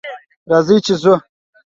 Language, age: Pashto, 19-29